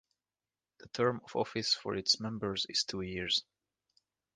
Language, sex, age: English, male, 19-29